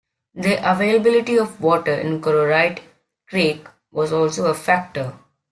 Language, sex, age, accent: English, male, under 19, England English